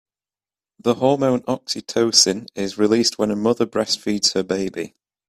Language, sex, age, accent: English, male, 19-29, England English